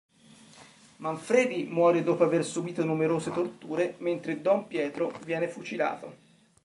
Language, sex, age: Italian, male, 40-49